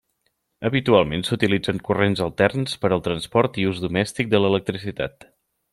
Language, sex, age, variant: Catalan, male, 30-39, Central